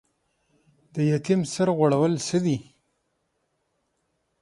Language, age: Pashto, 40-49